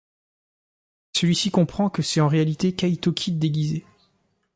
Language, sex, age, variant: French, male, 19-29, Français de métropole